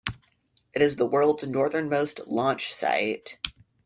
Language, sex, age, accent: English, male, under 19, Canadian English